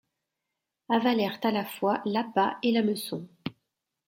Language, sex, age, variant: French, female, 50-59, Français de métropole